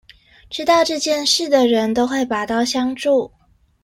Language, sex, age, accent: Chinese, female, 19-29, 出生地：臺北市